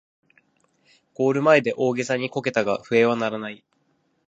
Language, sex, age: Japanese, male, 19-29